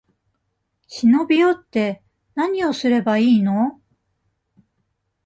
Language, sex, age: Japanese, female, 40-49